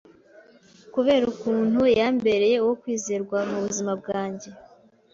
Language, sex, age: Kinyarwanda, female, 19-29